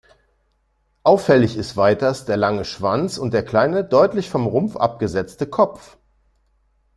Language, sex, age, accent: German, male, 50-59, Deutschland Deutsch